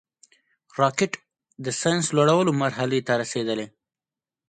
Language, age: Pashto, 19-29